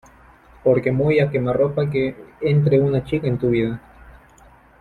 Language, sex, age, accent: Spanish, male, 19-29, Andino-Pacífico: Colombia, Perú, Ecuador, oeste de Bolivia y Venezuela andina